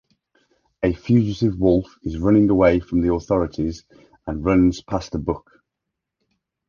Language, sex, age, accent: English, male, 30-39, England English